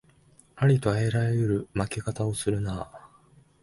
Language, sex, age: Japanese, male, 19-29